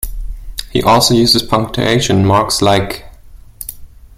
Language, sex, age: English, male, 19-29